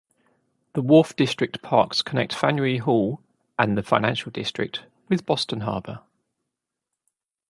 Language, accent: English, England English